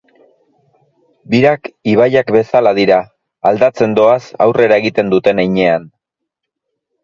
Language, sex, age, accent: Basque, male, 40-49, Mendebalekoa (Araba, Bizkaia, Gipuzkoako mendebaleko herri batzuk)